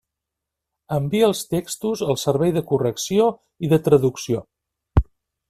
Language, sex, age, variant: Catalan, male, 50-59, Central